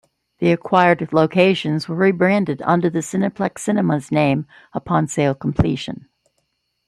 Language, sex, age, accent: English, female, 60-69, United States English